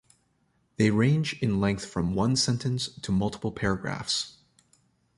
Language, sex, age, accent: English, male, 30-39, Canadian English